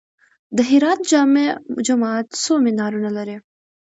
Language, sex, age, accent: Pashto, female, under 19, کندهاری لهجه